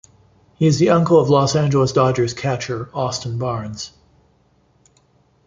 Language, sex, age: English, male, 40-49